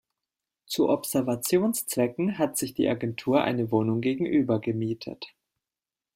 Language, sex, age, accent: German, female, 19-29, Deutschland Deutsch